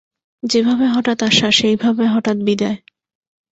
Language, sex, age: Bengali, female, 19-29